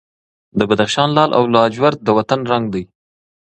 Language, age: Pashto, 40-49